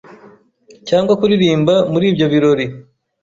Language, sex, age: Kinyarwanda, male, 19-29